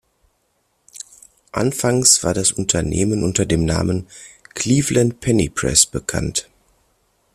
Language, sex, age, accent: German, male, 40-49, Deutschland Deutsch